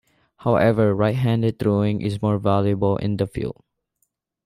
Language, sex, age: English, male, under 19